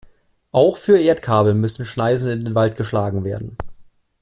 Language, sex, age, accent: German, male, 19-29, Deutschland Deutsch